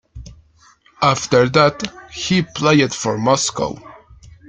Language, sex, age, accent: English, male, 19-29, United States English